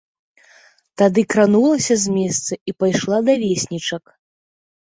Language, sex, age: Belarusian, female, 30-39